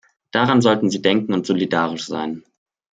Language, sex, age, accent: German, male, 19-29, Deutschland Deutsch